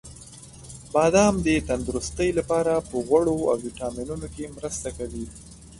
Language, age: Pashto, under 19